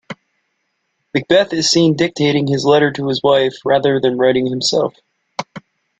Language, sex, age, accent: English, male, 19-29, United States English